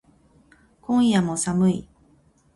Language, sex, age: Japanese, female, 50-59